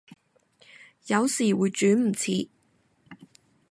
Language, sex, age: Cantonese, female, 19-29